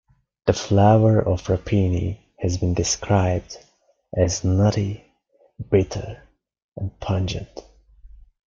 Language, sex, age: English, male, 19-29